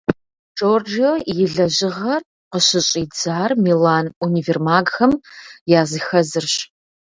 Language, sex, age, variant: Kabardian, female, 30-39, Адыгэбзэ (Къэбэрдей, Кирил, псоми зэдай)